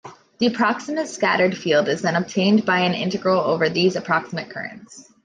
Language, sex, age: English, female, 30-39